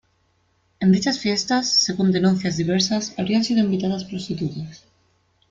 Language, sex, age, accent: Spanish, female, 30-39, España: Centro-Sur peninsular (Madrid, Toledo, Castilla-La Mancha)